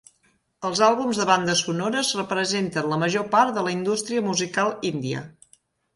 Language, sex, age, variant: Catalan, female, 40-49, Central